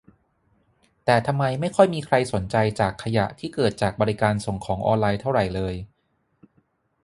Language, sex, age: Thai, male, 40-49